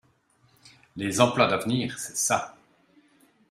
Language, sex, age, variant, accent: French, male, 50-59, Français d'Europe, Français de Suisse